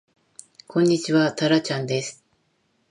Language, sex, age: Japanese, female, 50-59